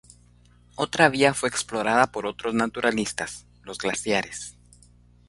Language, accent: Spanish, América central